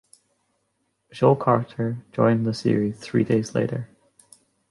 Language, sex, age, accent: English, female, 19-29, Scottish English